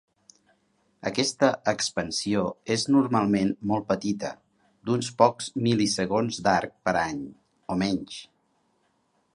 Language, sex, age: Catalan, male, 60-69